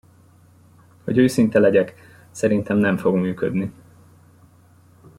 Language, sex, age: Hungarian, male, 19-29